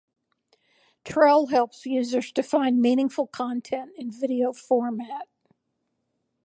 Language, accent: English, United States English